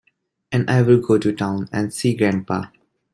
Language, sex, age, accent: English, male, 19-29, India and South Asia (India, Pakistan, Sri Lanka)